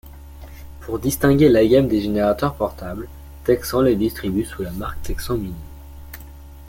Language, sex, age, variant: French, male, under 19, Français de métropole